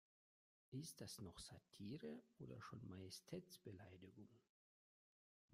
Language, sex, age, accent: German, male, 40-49, Russisch Deutsch